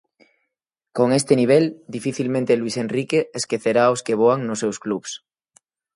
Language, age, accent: Galician, 19-29, Normativo (estándar)